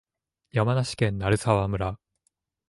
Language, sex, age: Japanese, male, 30-39